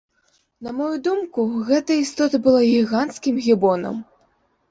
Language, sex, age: Belarusian, female, under 19